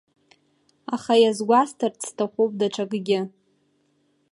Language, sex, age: Abkhazian, female, under 19